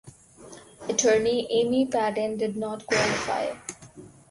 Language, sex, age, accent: English, female, under 19, India and South Asia (India, Pakistan, Sri Lanka)